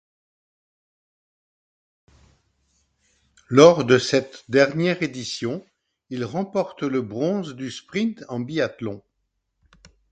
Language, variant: French, Français de métropole